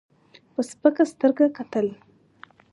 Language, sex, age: Pashto, female, 19-29